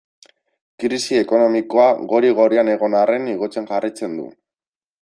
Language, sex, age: Basque, male, 19-29